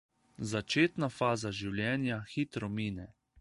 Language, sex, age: Slovenian, male, 19-29